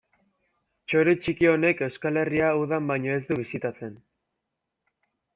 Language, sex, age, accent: Basque, male, under 19, Mendebalekoa (Araba, Bizkaia, Gipuzkoako mendebaleko herri batzuk)